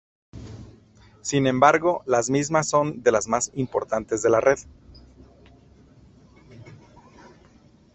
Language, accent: Spanish, México